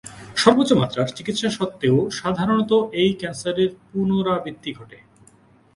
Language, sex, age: Bengali, male, 19-29